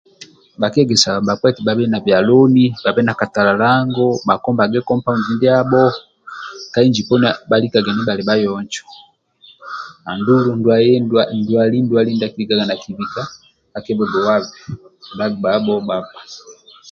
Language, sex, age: Amba (Uganda), male, 30-39